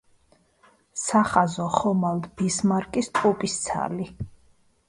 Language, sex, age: Georgian, female, 40-49